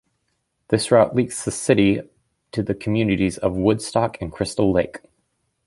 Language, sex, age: English, male, 30-39